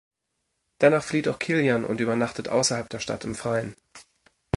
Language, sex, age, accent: German, male, 19-29, Deutschland Deutsch